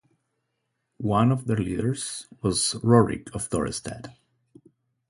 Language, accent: English, United States English